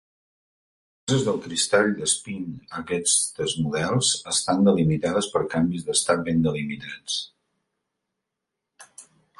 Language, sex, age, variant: Catalan, male, 50-59, Central